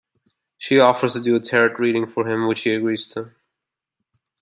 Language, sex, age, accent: English, male, 19-29, United States English